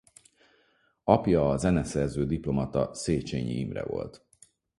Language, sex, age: Hungarian, male, 40-49